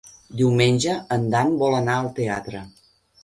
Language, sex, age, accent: Catalan, female, 50-59, nord-oriental